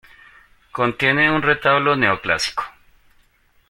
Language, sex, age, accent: Spanish, male, 40-49, Andino-Pacífico: Colombia, Perú, Ecuador, oeste de Bolivia y Venezuela andina